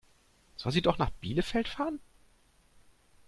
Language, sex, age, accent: German, male, 30-39, Deutschland Deutsch